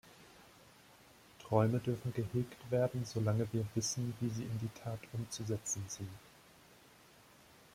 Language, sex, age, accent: German, male, 19-29, Deutschland Deutsch